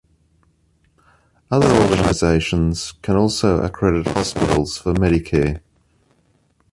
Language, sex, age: English, male, 50-59